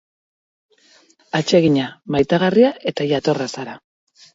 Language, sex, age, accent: Basque, female, 40-49, Mendebalekoa (Araba, Bizkaia, Gipuzkoako mendebaleko herri batzuk)